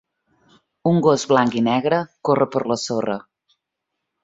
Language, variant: Catalan, Central